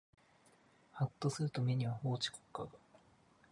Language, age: Japanese, 30-39